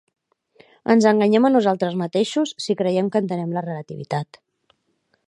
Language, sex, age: Catalan, female, 30-39